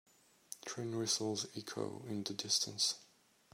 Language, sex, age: English, male, 30-39